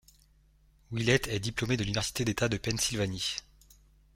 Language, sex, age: French, male, 30-39